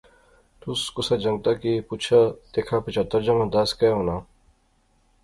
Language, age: Pahari-Potwari, 40-49